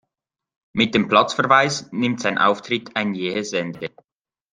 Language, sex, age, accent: German, male, 19-29, Schweizerdeutsch